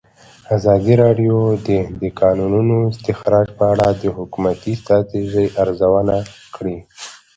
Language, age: Pashto, 19-29